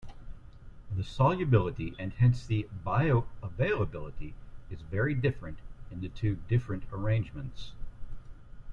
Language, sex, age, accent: English, male, 50-59, United States English